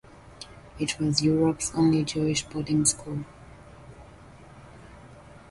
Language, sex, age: English, female, 30-39